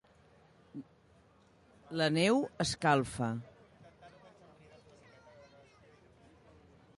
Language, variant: Catalan, Nord-Occidental